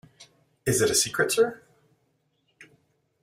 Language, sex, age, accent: English, male, 30-39, Canadian English